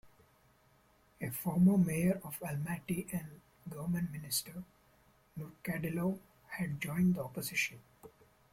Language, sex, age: English, male, 50-59